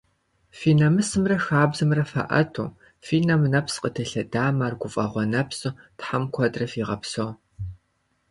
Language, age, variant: Kabardian, 19-29, Адыгэбзэ (Къэбэрдей, Кирил, Урысей)